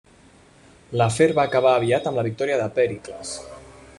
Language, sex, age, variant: Catalan, male, 19-29, Central